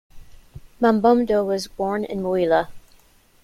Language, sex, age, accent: English, female, 19-29, United States English